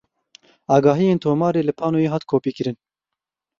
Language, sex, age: Kurdish, male, 19-29